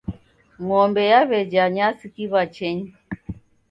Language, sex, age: Taita, female, 60-69